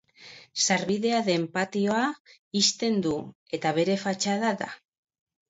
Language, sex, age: Basque, female, 40-49